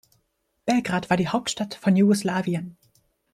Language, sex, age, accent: German, female, under 19, Deutschland Deutsch